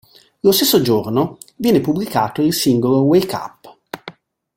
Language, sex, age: Italian, male, 50-59